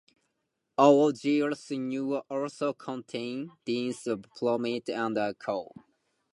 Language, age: English, 19-29